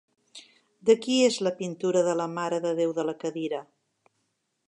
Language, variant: Catalan, Central